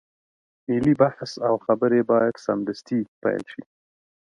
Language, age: Pashto, 30-39